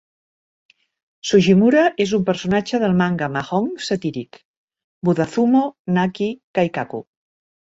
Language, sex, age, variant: Catalan, female, 60-69, Central